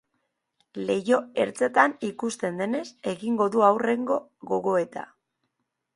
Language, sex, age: Basque, female, 19-29